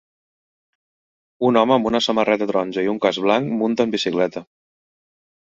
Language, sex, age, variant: Catalan, male, 40-49, Central